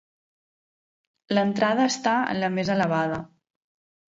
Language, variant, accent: Catalan, Central, central